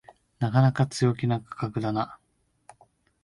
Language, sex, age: Japanese, male, 19-29